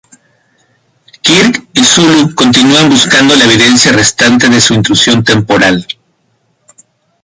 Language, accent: Spanish, México